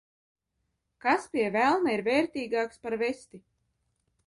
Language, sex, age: Latvian, female, 19-29